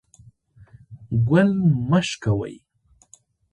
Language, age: Pashto, 30-39